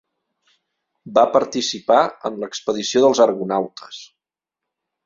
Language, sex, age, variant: Catalan, male, 40-49, Central